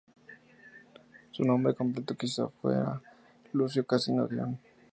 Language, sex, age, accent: Spanish, male, 19-29, México